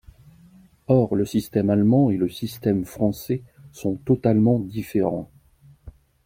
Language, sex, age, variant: French, male, 50-59, Français de métropole